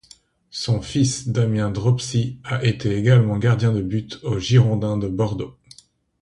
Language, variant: French, Français d'Europe